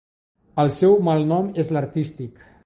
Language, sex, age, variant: Catalan, male, 50-59, Central